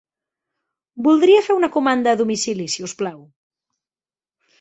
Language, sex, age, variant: Catalan, female, 30-39, Central